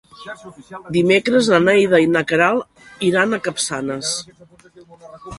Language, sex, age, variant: Catalan, female, 50-59, Central